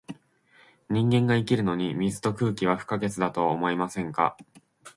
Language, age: Japanese, under 19